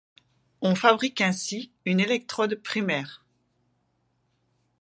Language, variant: French, Français de métropole